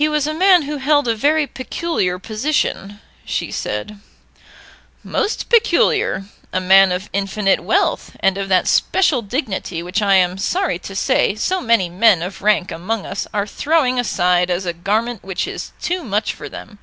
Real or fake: real